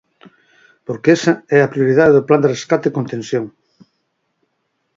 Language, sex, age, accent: Galician, male, 50-59, Atlántico (seseo e gheada)